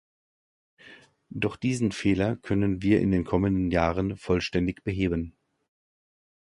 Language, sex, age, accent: German, male, 50-59, Deutschland Deutsch